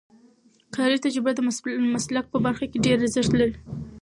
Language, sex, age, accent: Pashto, female, 19-29, معیاري پښتو